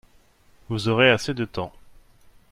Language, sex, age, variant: French, male, 30-39, Français de métropole